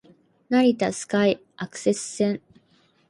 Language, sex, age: Japanese, female, 30-39